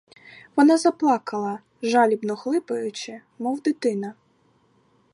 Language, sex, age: Ukrainian, female, 19-29